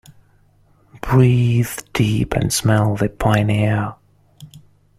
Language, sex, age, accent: English, male, 30-39, England English